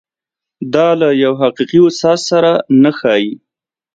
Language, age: Pashto, 30-39